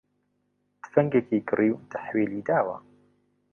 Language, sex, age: Central Kurdish, male, 19-29